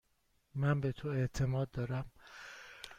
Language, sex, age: Persian, male, 30-39